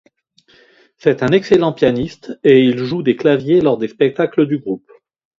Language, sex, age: French, male, 50-59